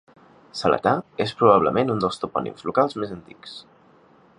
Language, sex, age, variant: Catalan, male, 19-29, Central